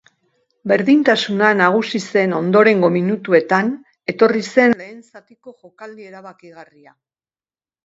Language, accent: Basque, Erdialdekoa edo Nafarra (Gipuzkoa, Nafarroa)